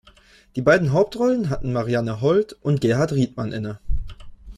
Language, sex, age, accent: German, male, 19-29, Deutschland Deutsch